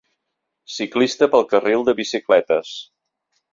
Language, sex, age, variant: Catalan, male, 50-59, Central